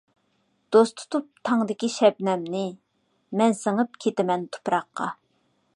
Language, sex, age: Uyghur, female, 30-39